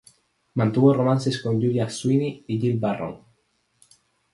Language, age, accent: Spanish, 19-29, España: Islas Canarias